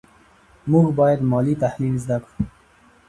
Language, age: Pashto, 19-29